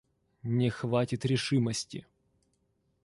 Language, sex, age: Russian, male, 30-39